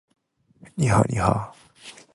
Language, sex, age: Chinese, male, 19-29